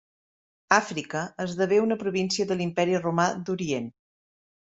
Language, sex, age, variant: Catalan, female, 40-49, Central